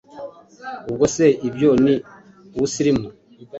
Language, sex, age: Kinyarwanda, male, 30-39